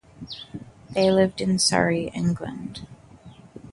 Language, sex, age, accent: English, female, 19-29, Southern African (South Africa, Zimbabwe, Namibia)